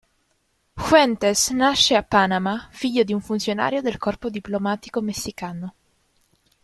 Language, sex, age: Italian, female, 19-29